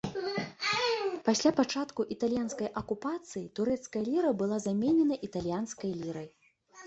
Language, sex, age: Belarusian, female, 19-29